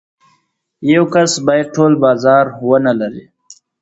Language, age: Pashto, 19-29